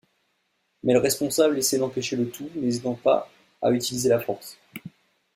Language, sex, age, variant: French, male, 19-29, Français de métropole